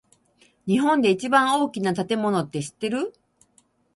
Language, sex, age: Japanese, female, 60-69